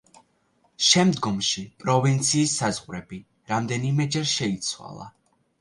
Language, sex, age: Georgian, male, 19-29